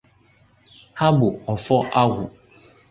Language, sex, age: Igbo, male, 30-39